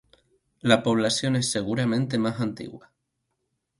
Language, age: Spanish, 19-29